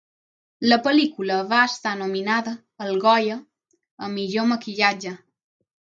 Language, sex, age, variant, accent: Catalan, female, under 19, Balear, balear; mallorquí